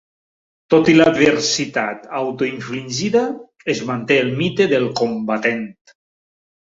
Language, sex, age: Catalan, male, 60-69